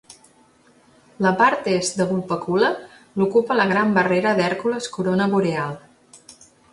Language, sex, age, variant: Catalan, female, 40-49, Central